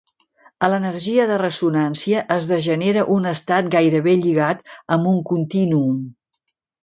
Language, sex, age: Catalan, female, 60-69